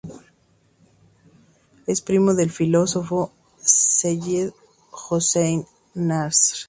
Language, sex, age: Spanish, female, 30-39